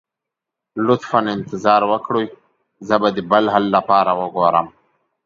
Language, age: Pashto, 30-39